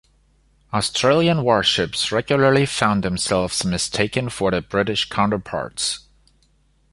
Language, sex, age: English, male, 40-49